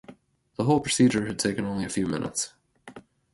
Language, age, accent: English, 30-39, United States English